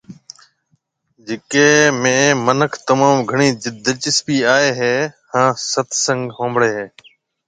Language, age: Marwari (Pakistan), 40-49